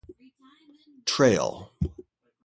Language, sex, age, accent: English, male, 50-59, United States English